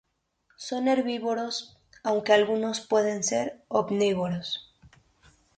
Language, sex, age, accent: Spanish, female, 19-29, México